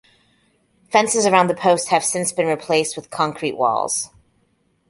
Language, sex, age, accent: English, female, 40-49, United States English